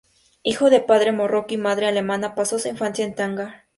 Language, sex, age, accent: Spanish, female, under 19, México